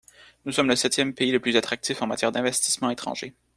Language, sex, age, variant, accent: French, male, 19-29, Français d'Amérique du Nord, Français du Canada